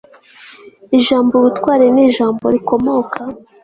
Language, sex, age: Kinyarwanda, female, 19-29